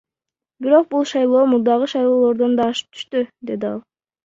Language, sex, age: Kyrgyz, female, under 19